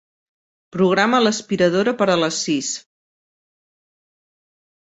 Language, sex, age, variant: Catalan, female, 50-59, Central